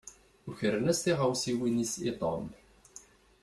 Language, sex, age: Kabyle, male, 30-39